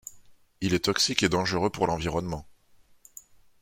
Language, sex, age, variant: French, male, 30-39, Français de métropole